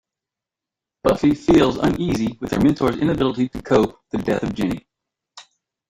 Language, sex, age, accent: English, male, 40-49, United States English